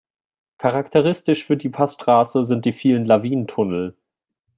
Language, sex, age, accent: German, male, 19-29, Deutschland Deutsch